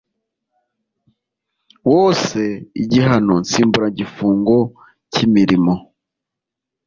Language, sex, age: Kinyarwanda, male, 40-49